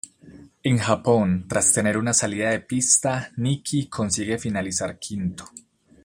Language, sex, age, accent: Spanish, male, 19-29, Caribe: Cuba, Venezuela, Puerto Rico, República Dominicana, Panamá, Colombia caribeña, México caribeño, Costa del golfo de México